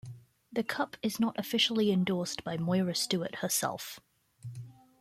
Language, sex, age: English, female, 19-29